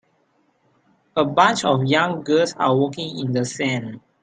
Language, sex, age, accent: English, male, 19-29, Malaysian English